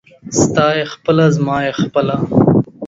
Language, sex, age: Pashto, male, 19-29